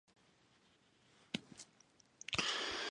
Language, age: Japanese, 19-29